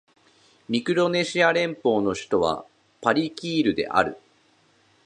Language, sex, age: Japanese, male, 30-39